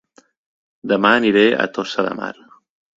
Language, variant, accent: Catalan, Central, central